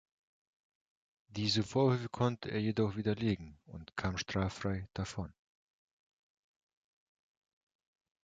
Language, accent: German, Russisch Deutsch